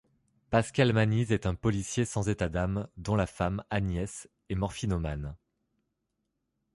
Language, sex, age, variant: French, male, 30-39, Français de métropole